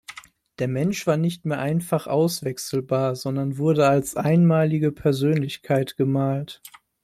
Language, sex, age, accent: German, male, 19-29, Deutschland Deutsch